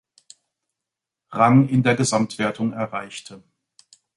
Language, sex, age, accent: German, male, 40-49, Deutschland Deutsch